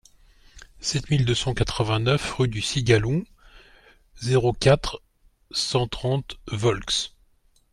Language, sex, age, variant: French, male, 50-59, Français de métropole